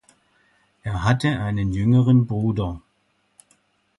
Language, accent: German, Deutschland Deutsch